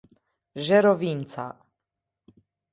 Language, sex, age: Albanian, female, 30-39